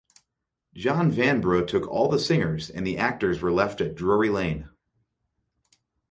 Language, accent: English, United States English